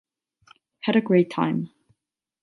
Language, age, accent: English, 19-29, United States English; England English; Irish English